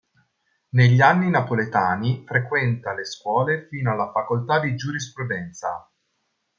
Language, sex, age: Italian, male, 30-39